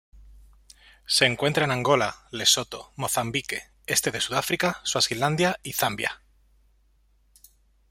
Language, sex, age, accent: Spanish, male, 30-39, España: Centro-Sur peninsular (Madrid, Toledo, Castilla-La Mancha)